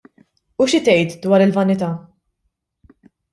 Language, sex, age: Maltese, female, 19-29